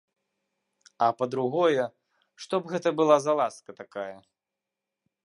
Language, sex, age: Belarusian, male, 19-29